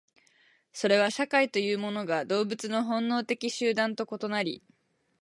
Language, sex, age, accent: Japanese, female, 19-29, 標準語